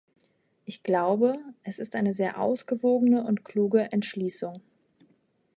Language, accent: German, Deutschland Deutsch